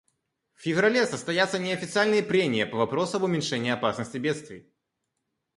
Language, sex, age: Russian, male, under 19